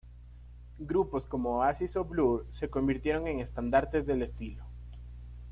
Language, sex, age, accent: Spanish, male, under 19, Andino-Pacífico: Colombia, Perú, Ecuador, oeste de Bolivia y Venezuela andina